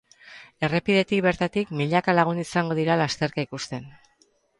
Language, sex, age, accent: Basque, female, 50-59, Erdialdekoa edo Nafarra (Gipuzkoa, Nafarroa)